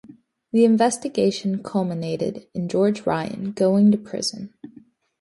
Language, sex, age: English, female, under 19